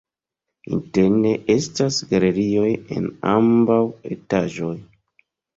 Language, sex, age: Esperanto, male, 30-39